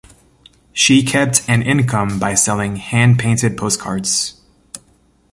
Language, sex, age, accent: English, male, 19-29, United States English